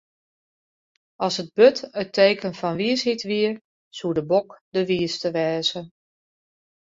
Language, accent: Western Frisian, Wâldfrysk